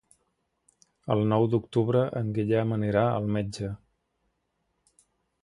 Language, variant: Catalan, Central